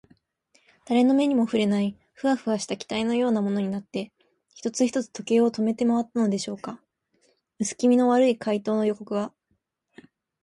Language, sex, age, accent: Japanese, female, under 19, 標準語